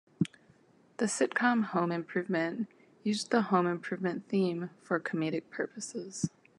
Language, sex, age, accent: English, female, 30-39, United States English